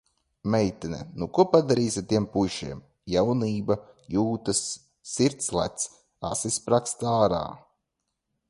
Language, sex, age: Latvian, male, 30-39